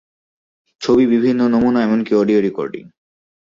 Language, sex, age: Bengali, male, 19-29